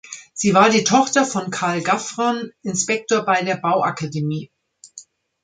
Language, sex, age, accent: German, female, 50-59, Deutschland Deutsch